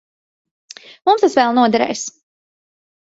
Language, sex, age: Latvian, female, 30-39